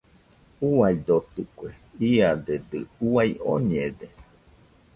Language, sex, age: Nüpode Huitoto, female, 40-49